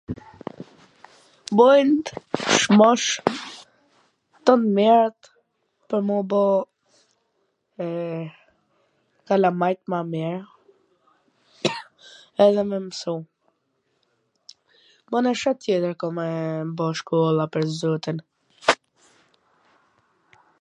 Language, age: Gheg Albanian, under 19